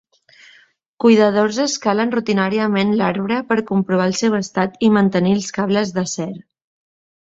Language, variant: Catalan, Balear